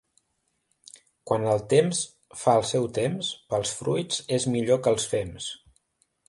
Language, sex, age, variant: Catalan, male, 30-39, Central